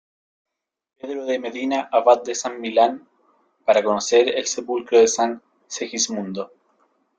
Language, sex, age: Spanish, male, 30-39